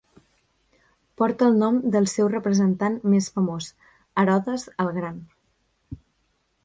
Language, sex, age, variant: Catalan, female, 19-29, Central